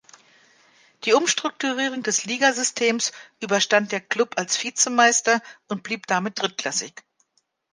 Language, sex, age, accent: German, female, 50-59, Deutschland Deutsch